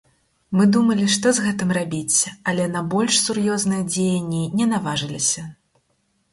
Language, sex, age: Belarusian, female, 30-39